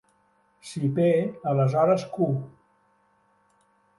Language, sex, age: Catalan, male, 70-79